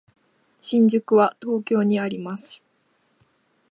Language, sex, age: Japanese, female, 19-29